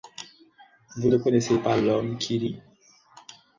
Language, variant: French, Français d'Afrique subsaharienne et des îles africaines